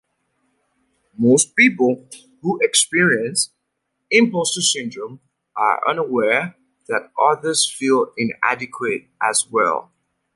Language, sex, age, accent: English, male, 30-39, United States English